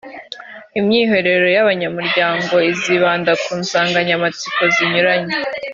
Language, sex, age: Kinyarwanda, female, 19-29